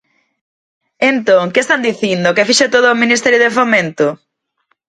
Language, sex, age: Galician, female, 40-49